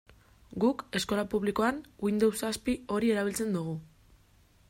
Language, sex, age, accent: Basque, female, 19-29, Mendebalekoa (Araba, Bizkaia, Gipuzkoako mendebaleko herri batzuk)